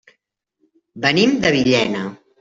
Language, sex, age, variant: Catalan, female, 50-59, Central